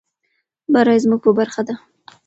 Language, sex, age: Pashto, female, 19-29